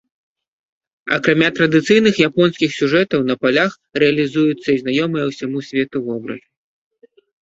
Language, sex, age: Belarusian, male, 30-39